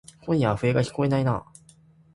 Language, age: Japanese, 19-29